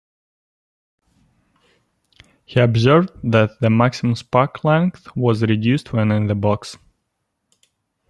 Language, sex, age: English, male, 19-29